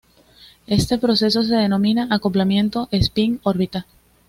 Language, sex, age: Spanish, female, 19-29